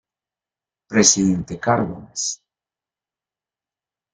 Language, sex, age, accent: Spanish, male, 40-49, América central